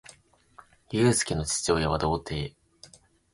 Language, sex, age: Japanese, male, 19-29